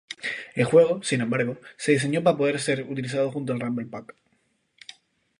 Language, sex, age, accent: Spanish, male, 19-29, España: Islas Canarias